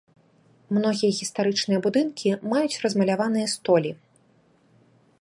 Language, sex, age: Belarusian, female, 19-29